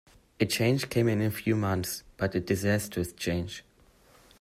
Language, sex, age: English, male, under 19